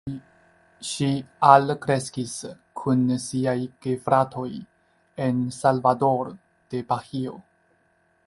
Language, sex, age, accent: Esperanto, male, 30-39, Internacia